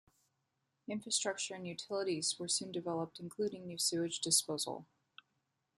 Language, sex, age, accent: English, female, 30-39, United States English